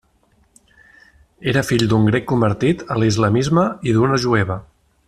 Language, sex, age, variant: Catalan, male, 30-39, Nord-Occidental